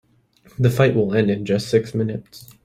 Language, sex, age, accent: English, male, 19-29, United States English